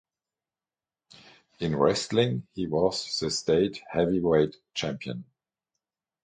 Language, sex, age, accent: English, male, 50-59, United States English; German Accent